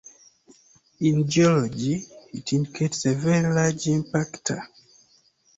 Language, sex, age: English, male, 19-29